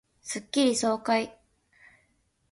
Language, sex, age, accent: Japanese, female, under 19, 標準